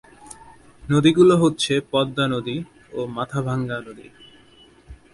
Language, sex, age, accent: Bengali, male, 19-29, Standard Bengali